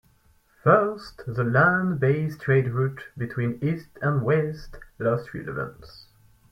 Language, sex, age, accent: English, male, 19-29, french accent